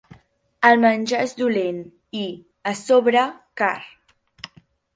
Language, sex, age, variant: Catalan, female, under 19, Central